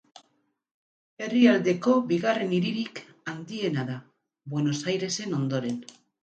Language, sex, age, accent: Basque, female, 50-59, Mendebalekoa (Araba, Bizkaia, Gipuzkoako mendebaleko herri batzuk)